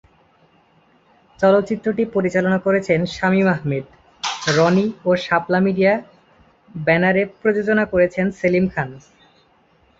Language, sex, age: Bengali, male, 19-29